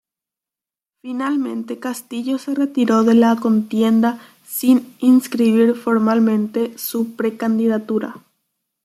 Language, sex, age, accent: Spanish, female, under 19, Rioplatense: Argentina, Uruguay, este de Bolivia, Paraguay